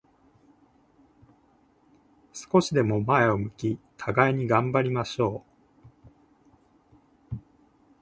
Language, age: Japanese, 19-29